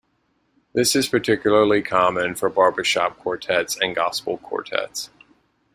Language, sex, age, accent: English, male, 30-39, United States English